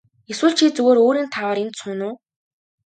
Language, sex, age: Mongolian, female, 19-29